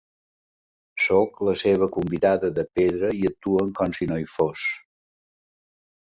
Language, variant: Catalan, Balear